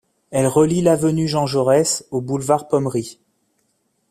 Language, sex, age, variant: French, male, 40-49, Français de métropole